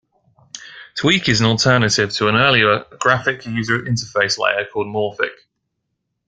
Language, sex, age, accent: English, male, 19-29, England English